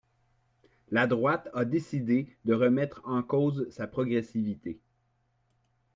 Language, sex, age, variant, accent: French, male, 40-49, Français d'Amérique du Nord, Français du Canada